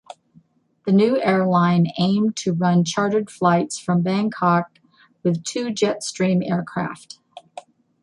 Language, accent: English, United States English